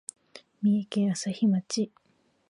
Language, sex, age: Japanese, female, 19-29